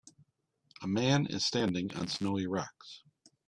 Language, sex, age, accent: English, male, 50-59, United States English